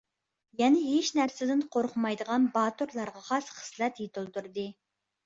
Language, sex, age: Uyghur, female, 19-29